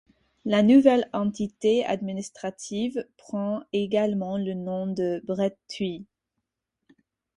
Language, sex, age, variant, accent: French, female, 19-29, Français d'Amérique du Nord, Français des États-Unis